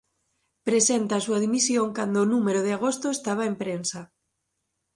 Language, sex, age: Galician, female, 19-29